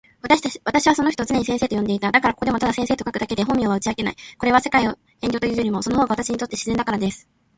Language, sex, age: Japanese, female, 19-29